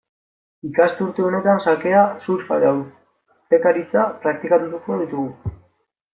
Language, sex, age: Basque, male, 19-29